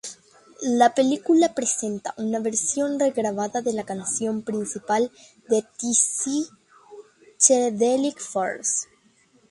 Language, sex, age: Spanish, female, 19-29